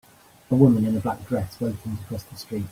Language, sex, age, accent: English, male, 50-59, England English